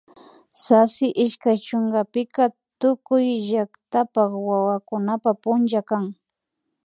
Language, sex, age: Imbabura Highland Quichua, female, under 19